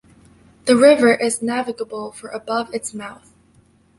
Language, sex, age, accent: English, female, 19-29, Canadian English